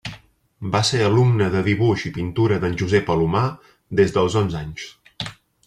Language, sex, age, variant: Catalan, male, 30-39, Central